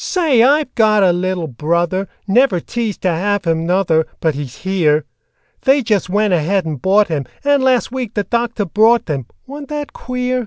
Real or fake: real